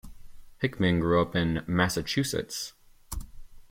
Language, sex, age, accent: English, male, 19-29, United States English